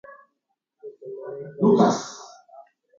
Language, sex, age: Guarani, male, 19-29